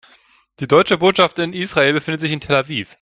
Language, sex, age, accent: German, male, 30-39, Deutschland Deutsch